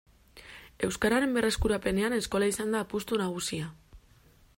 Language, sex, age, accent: Basque, female, 19-29, Mendebalekoa (Araba, Bizkaia, Gipuzkoako mendebaleko herri batzuk)